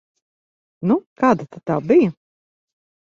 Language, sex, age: Latvian, female, 50-59